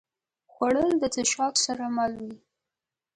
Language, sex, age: Pashto, female, 19-29